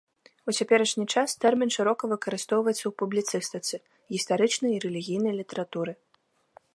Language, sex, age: Belarusian, female, 19-29